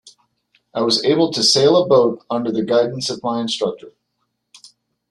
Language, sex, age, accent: English, male, 40-49, United States English